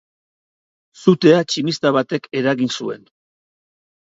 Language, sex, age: Basque, male, 40-49